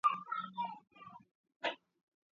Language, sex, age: Georgian, male, under 19